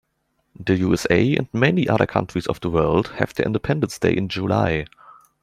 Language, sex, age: English, male, under 19